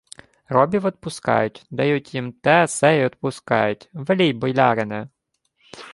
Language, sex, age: Ukrainian, male, 19-29